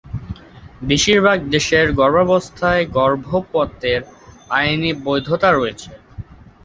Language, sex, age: Bengali, male, under 19